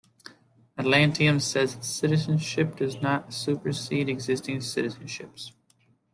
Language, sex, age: English, male, 19-29